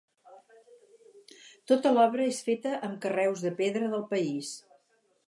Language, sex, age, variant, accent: Catalan, female, 60-69, Central, Català central